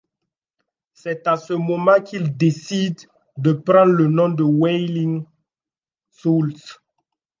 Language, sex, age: French, male, 19-29